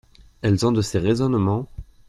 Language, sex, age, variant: French, male, 19-29, Français de métropole